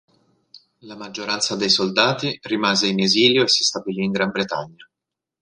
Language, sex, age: Italian, male, 30-39